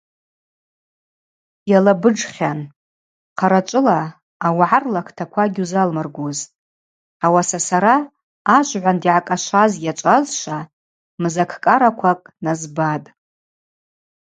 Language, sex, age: Abaza, female, 40-49